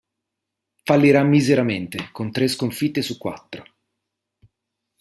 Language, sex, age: Italian, male, 30-39